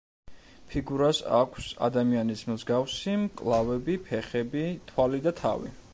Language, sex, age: Georgian, male, 30-39